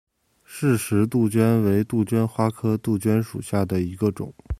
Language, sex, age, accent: Chinese, male, 19-29, 出生地：北京市